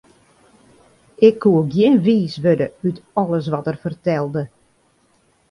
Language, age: Western Frisian, 50-59